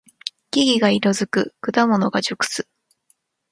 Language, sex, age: Japanese, female, 19-29